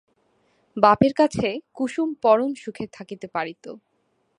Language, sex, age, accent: Bengali, female, 19-29, প্রমিত